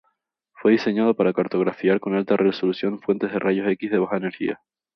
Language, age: Spanish, 19-29